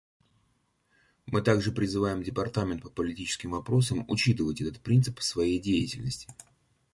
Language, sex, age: Russian, male, 30-39